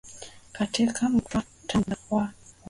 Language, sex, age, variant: Swahili, female, 19-29, Kiswahili Sanifu (EA)